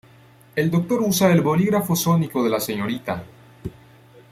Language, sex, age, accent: Spanish, male, 19-29, América central